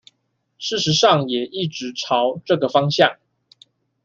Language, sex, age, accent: Chinese, male, 19-29, 出生地：新北市